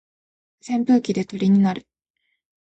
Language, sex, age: Japanese, female, 19-29